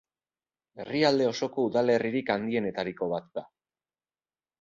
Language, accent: Basque, Mendebalekoa (Araba, Bizkaia, Gipuzkoako mendebaleko herri batzuk)